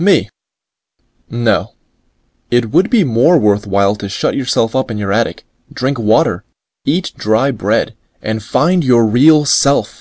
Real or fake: real